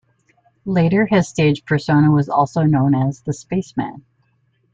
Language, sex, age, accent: English, female, 60-69, United States English